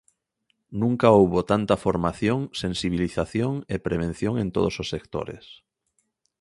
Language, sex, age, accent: Galician, male, 19-29, Normativo (estándar)